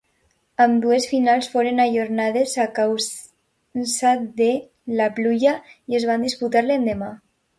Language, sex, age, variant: Catalan, female, under 19, Alacantí